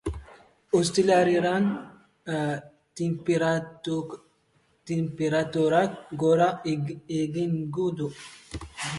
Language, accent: Basque, Mendebalekoa (Araba, Bizkaia, Gipuzkoako mendebaleko herri batzuk)